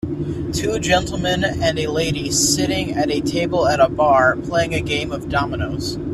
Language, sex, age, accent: English, male, 19-29, United States English